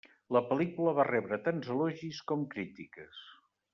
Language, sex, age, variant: Catalan, male, 60-69, Septentrional